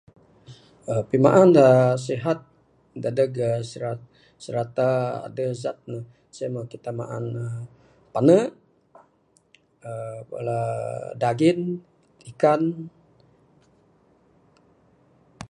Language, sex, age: Bukar-Sadung Bidayuh, male, 60-69